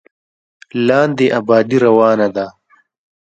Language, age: Pashto, 19-29